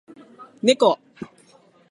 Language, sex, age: Japanese, female, 19-29